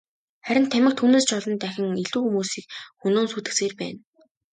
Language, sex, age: Mongolian, female, 19-29